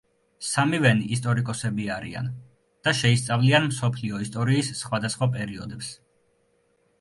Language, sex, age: Georgian, male, 19-29